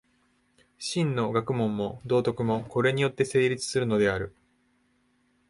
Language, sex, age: Japanese, male, 19-29